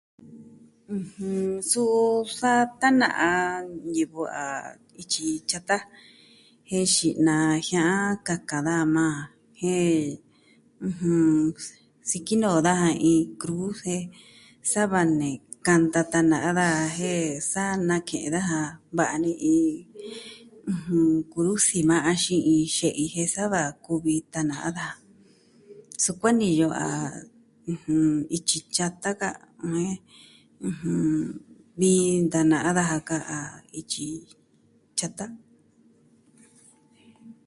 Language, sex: Southwestern Tlaxiaco Mixtec, female